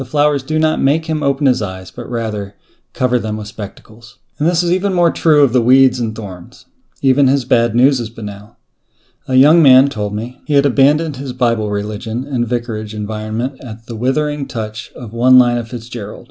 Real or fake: real